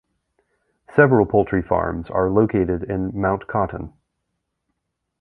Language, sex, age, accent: English, male, 30-39, United States English